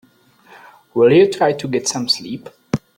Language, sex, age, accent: English, male, 19-29, United States English